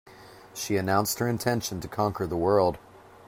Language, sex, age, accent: English, male, 40-49, United States English